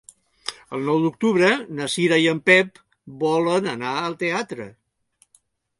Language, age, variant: Catalan, 60-69, Central